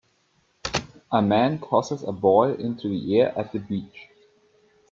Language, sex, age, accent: English, male, 19-29, United States English